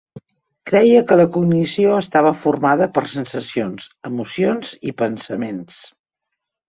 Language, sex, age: Catalan, female, 50-59